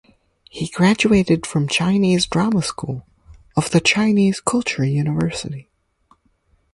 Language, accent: English, United States English